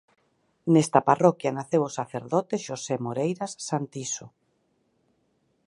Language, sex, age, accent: Galician, female, 40-49, Oriental (común en zona oriental)